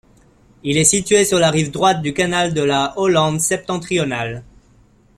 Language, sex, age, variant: French, male, 30-39, Français de métropole